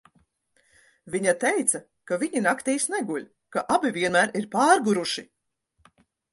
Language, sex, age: Latvian, female, 40-49